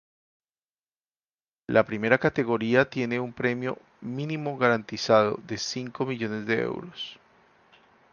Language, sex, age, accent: Spanish, male, 30-39, Andino-Pacífico: Colombia, Perú, Ecuador, oeste de Bolivia y Venezuela andina